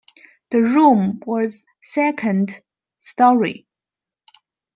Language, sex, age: English, female, 30-39